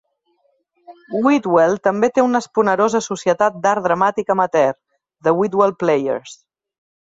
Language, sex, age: Catalan, female, 30-39